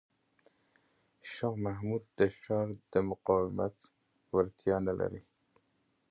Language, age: Pashto, 40-49